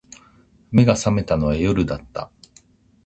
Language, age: Japanese, 40-49